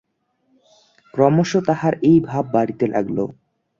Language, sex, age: Bengali, male, under 19